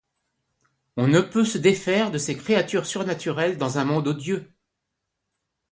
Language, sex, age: French, male, 60-69